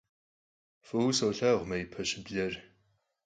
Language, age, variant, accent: Kabardian, 19-29, Адыгэбзэ (Къэбэрдей, Кирил, псоми зэдай), Джылэхъстэней (Gilahsteney)